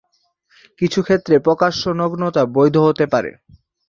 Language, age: Bengali, 19-29